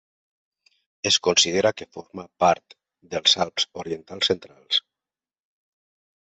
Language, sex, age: Catalan, male, 50-59